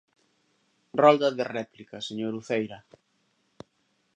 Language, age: Galician, 40-49